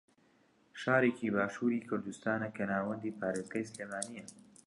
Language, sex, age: Central Kurdish, male, 19-29